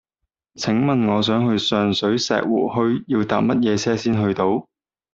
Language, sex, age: Cantonese, male, 19-29